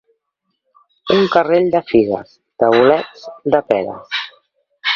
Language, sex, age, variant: Catalan, female, 50-59, Central